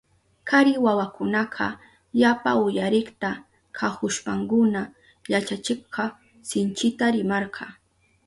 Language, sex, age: Southern Pastaza Quechua, female, 19-29